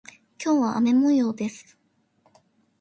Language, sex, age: Japanese, female, 19-29